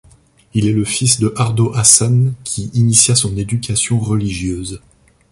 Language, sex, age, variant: French, male, 30-39, Français de métropole